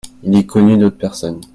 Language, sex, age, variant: French, male, 19-29, Français de métropole